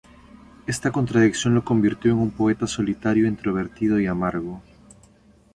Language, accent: Spanish, Andino-Pacífico: Colombia, Perú, Ecuador, oeste de Bolivia y Venezuela andina